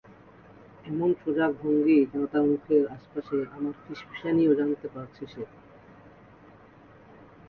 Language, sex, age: Bengali, male, 19-29